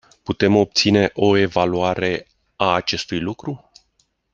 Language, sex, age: Romanian, male, 40-49